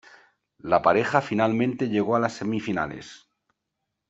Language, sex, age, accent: Spanish, male, 50-59, España: Sur peninsular (Andalucia, Extremadura, Murcia)